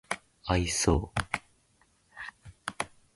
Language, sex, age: Japanese, male, 19-29